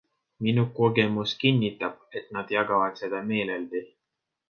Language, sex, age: Estonian, male, 19-29